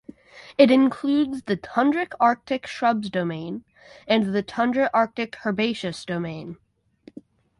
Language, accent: English, United States English